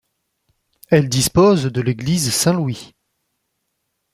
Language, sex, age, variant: French, male, 19-29, Français de métropole